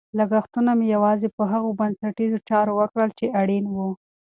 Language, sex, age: Pashto, female, 19-29